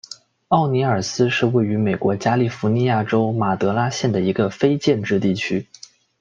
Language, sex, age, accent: Chinese, male, 19-29, 出生地：广东省